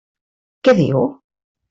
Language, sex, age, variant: Catalan, female, 40-49, Central